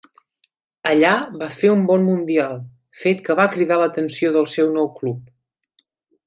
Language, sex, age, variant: Catalan, male, 19-29, Central